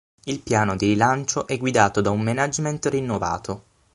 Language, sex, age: Italian, male, 19-29